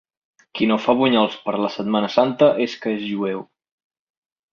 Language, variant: Catalan, Central